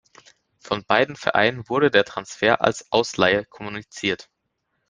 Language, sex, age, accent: German, male, under 19, Deutschland Deutsch